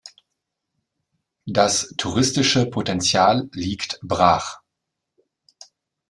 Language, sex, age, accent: German, male, 40-49, Deutschland Deutsch